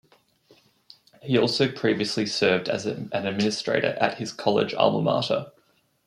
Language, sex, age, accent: English, male, 19-29, Australian English